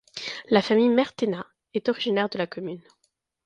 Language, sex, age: French, female, 30-39